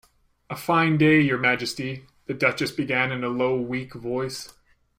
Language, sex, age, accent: English, male, 19-29, Canadian English